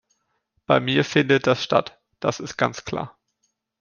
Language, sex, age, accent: German, male, 19-29, Deutschland Deutsch